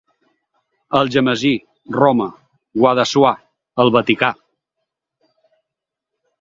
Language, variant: Catalan, Balear